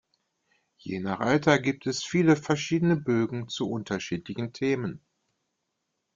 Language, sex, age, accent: German, male, 30-39, Deutschland Deutsch